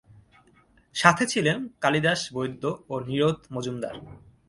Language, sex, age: Bengali, male, 19-29